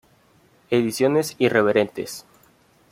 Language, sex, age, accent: Spanish, male, 19-29, México